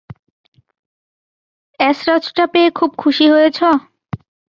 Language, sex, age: Bengali, female, 19-29